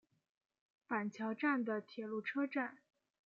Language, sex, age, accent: Chinese, female, 19-29, 出生地：黑龙江省